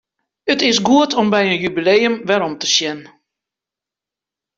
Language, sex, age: Western Frisian, female, 60-69